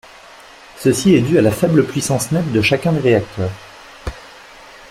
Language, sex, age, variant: French, male, 30-39, Français de métropole